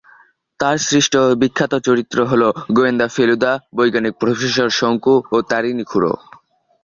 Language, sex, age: Bengali, male, under 19